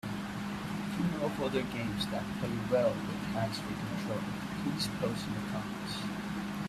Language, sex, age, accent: English, male, 19-29, India and South Asia (India, Pakistan, Sri Lanka)